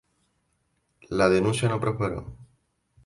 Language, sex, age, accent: Spanish, male, 19-29, España: Islas Canarias